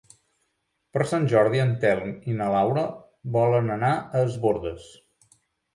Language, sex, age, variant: Catalan, male, 40-49, Central